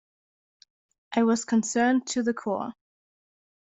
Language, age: English, under 19